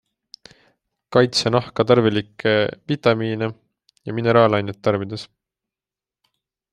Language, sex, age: Estonian, male, 19-29